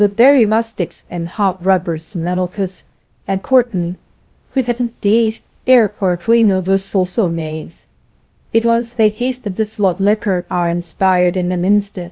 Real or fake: fake